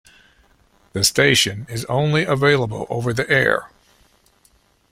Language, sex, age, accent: English, male, 60-69, United States English